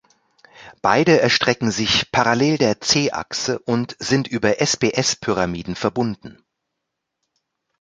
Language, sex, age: German, male, 40-49